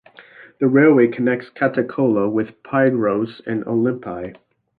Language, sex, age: English, male, 19-29